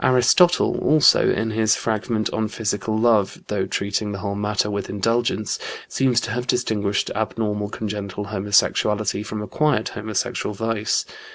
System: none